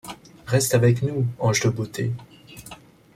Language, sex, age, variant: French, male, 19-29, Français de métropole